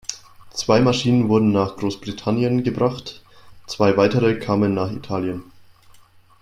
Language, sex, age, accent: German, male, 19-29, Deutschland Deutsch